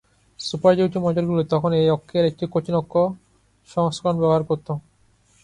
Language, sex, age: Bengali, male, 19-29